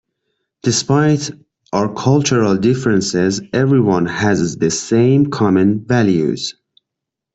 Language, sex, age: English, male, 30-39